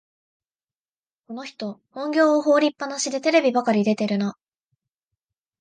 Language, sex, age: Japanese, female, 19-29